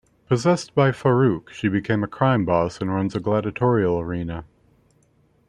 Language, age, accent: English, 40-49, United States English